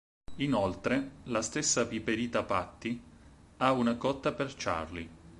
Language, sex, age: Italian, male, 19-29